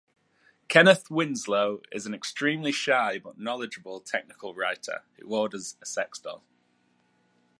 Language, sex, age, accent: English, male, 19-29, England English